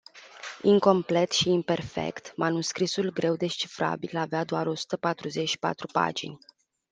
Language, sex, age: Romanian, female, 19-29